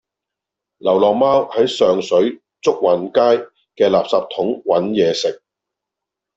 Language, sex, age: Cantonese, male, 50-59